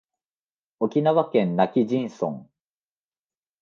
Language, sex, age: Japanese, male, 19-29